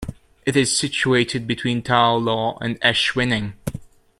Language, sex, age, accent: English, male, 19-29, Scottish English